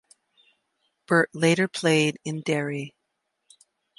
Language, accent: English, United States English